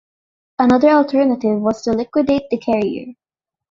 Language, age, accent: English, under 19, Filipino